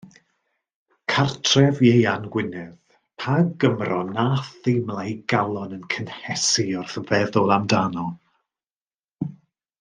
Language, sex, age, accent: Welsh, male, 30-39, Y Deyrnas Unedig Cymraeg